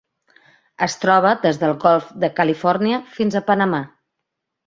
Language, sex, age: Catalan, female, 40-49